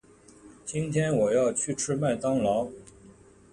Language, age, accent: Chinese, 40-49, 出生地：上海市